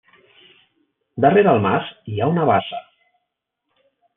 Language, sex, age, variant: Catalan, male, 40-49, Central